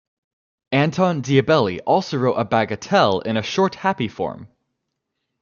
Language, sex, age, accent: English, male, 19-29, United States English